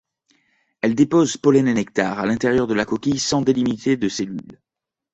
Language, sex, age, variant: French, male, 30-39, Français de métropole